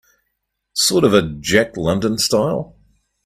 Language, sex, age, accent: English, male, 40-49, New Zealand English